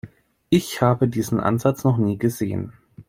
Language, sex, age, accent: German, male, 30-39, Deutschland Deutsch